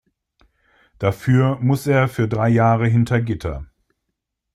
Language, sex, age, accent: German, male, 50-59, Deutschland Deutsch